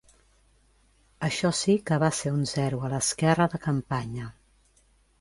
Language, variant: Catalan, Central